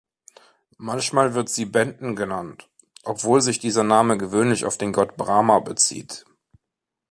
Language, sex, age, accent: German, male, 30-39, Deutschland Deutsch